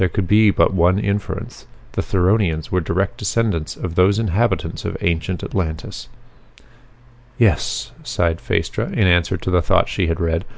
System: none